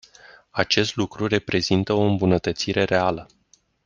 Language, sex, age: Romanian, male, 40-49